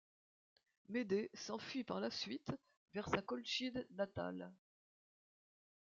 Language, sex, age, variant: French, female, 70-79, Français de métropole